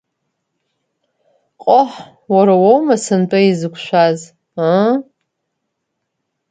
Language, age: Abkhazian, 30-39